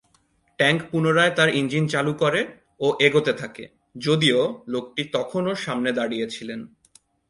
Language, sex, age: Bengali, male, 19-29